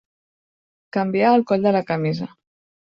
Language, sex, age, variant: Catalan, female, 30-39, Central